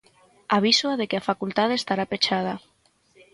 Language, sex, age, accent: Galician, female, 19-29, Central (gheada); Normativo (estándar)